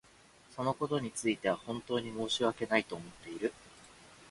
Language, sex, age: Japanese, male, 19-29